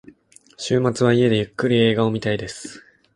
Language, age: Japanese, 19-29